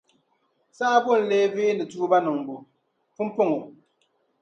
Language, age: Dagbani, 19-29